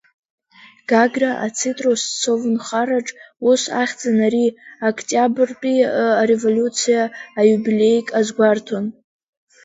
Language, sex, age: Abkhazian, female, under 19